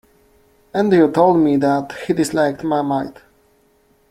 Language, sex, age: English, male, 30-39